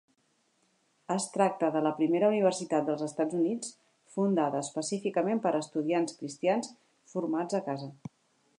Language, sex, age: Catalan, female, 40-49